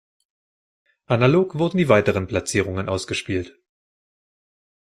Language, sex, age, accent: German, male, 30-39, Deutschland Deutsch